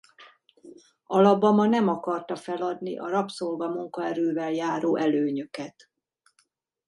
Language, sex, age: Hungarian, female, 50-59